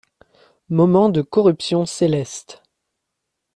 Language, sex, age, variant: French, male, under 19, Français de métropole